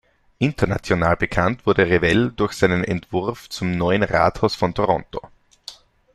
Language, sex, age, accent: German, male, 19-29, Österreichisches Deutsch